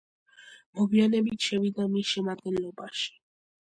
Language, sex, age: Georgian, female, under 19